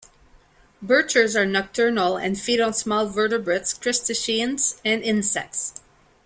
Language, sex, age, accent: English, female, 40-49, Canadian English